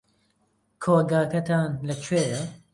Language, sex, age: Central Kurdish, male, 30-39